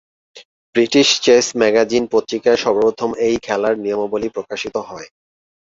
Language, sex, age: Bengali, male, 30-39